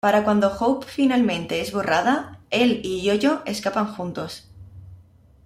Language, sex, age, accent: Spanish, female, 19-29, España: Centro-Sur peninsular (Madrid, Toledo, Castilla-La Mancha)